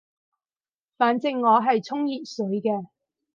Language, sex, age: Cantonese, female, 30-39